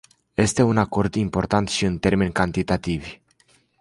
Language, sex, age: Romanian, male, 19-29